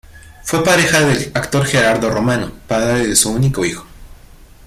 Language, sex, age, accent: Spanish, male, 19-29, México